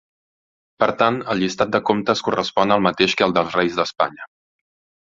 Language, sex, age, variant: Catalan, male, 30-39, Central